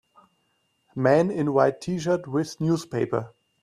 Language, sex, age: English, male, 30-39